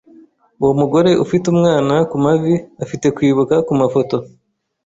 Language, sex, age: Kinyarwanda, male, 30-39